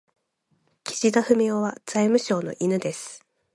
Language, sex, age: Japanese, female, 19-29